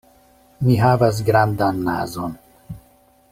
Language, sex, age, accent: Esperanto, male, 50-59, Internacia